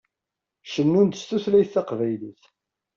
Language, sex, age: Kabyle, male, 30-39